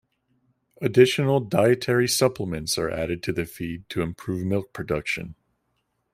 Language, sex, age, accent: English, male, 19-29, United States English